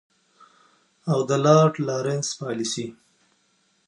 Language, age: Pashto, 30-39